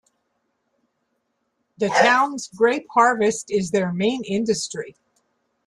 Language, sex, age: English, female, 70-79